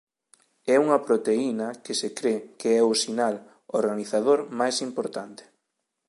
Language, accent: Galician, Oriental (común en zona oriental)